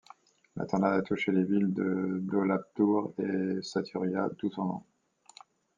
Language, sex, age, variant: French, male, 50-59, Français de métropole